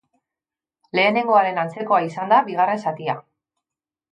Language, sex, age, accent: Basque, female, 50-59, Mendebalekoa (Araba, Bizkaia, Gipuzkoako mendebaleko herri batzuk)